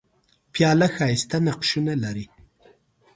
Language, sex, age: Pashto, male, 19-29